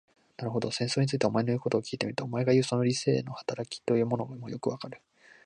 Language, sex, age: Japanese, male, 19-29